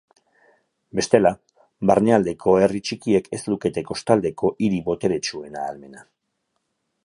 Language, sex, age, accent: Basque, male, 40-49, Erdialdekoa edo Nafarra (Gipuzkoa, Nafarroa)